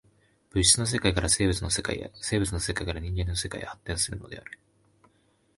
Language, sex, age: Japanese, male, 19-29